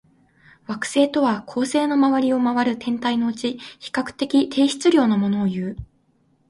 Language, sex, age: Japanese, female, 19-29